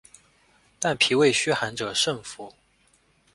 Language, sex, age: Chinese, male, 19-29